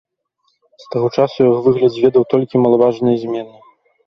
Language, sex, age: Belarusian, male, 19-29